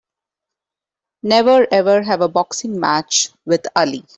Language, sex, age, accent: English, female, 30-39, India and South Asia (India, Pakistan, Sri Lanka)